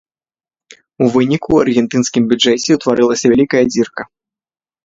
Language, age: Belarusian, 40-49